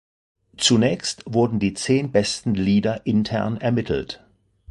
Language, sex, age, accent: German, male, 50-59, Deutschland Deutsch